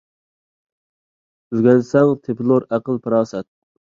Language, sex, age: Uyghur, male, 19-29